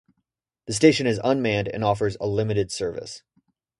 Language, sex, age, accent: English, male, 19-29, United States English